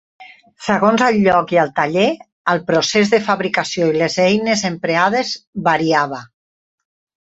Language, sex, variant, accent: Catalan, female, Central, Barceloní